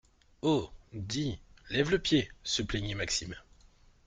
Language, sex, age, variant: French, male, 30-39, Français de métropole